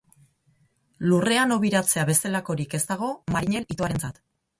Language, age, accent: Basque, 50-59, Erdialdekoa edo Nafarra (Gipuzkoa, Nafarroa)